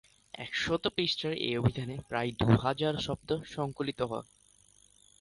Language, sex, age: Bengali, male, under 19